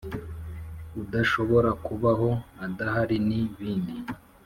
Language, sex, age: Kinyarwanda, male, 19-29